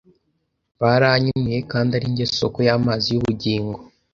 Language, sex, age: Kinyarwanda, male, under 19